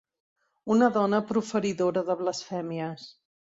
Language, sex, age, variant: Catalan, female, 50-59, Central